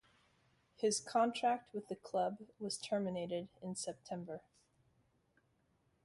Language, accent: English, United States English